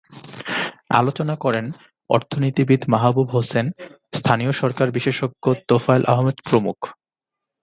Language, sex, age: Bengali, male, 19-29